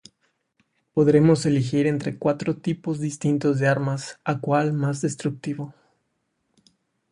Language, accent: Spanish, México